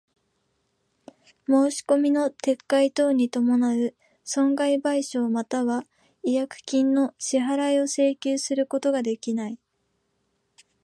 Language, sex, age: Japanese, female, 19-29